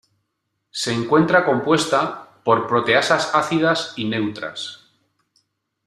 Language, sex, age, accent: Spanish, male, 50-59, España: Norte peninsular (Asturias, Castilla y León, Cantabria, País Vasco, Navarra, Aragón, La Rioja, Guadalajara, Cuenca)